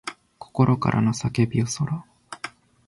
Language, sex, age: Japanese, male, 19-29